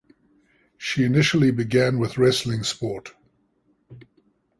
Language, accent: English, Southern African (South Africa, Zimbabwe, Namibia)